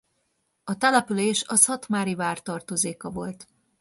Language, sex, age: Hungarian, female, 40-49